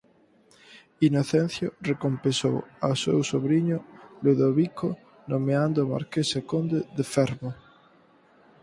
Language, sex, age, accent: Galician, male, 19-29, Atlántico (seseo e gheada)